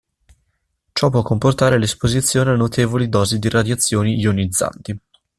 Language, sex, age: Italian, male, 19-29